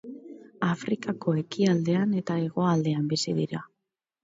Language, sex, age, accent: Basque, female, 19-29, Mendebalekoa (Araba, Bizkaia, Gipuzkoako mendebaleko herri batzuk)